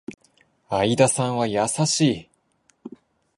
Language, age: Japanese, under 19